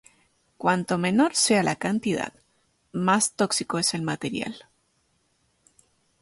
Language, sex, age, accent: Spanish, female, 19-29, Rioplatense: Argentina, Uruguay, este de Bolivia, Paraguay